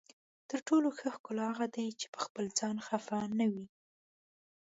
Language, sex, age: Pashto, female, 19-29